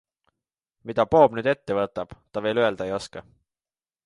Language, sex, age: Estonian, male, 19-29